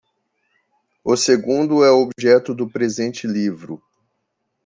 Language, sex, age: Portuguese, male, 40-49